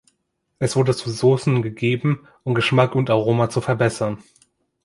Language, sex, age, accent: German, male, 19-29, Deutschland Deutsch